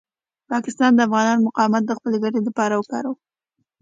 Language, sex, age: Pashto, female, 19-29